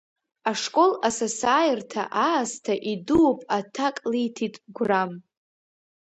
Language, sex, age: Abkhazian, female, under 19